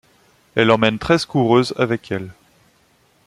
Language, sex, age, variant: French, male, 19-29, Français de métropole